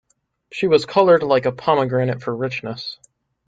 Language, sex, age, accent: English, male, 19-29, United States English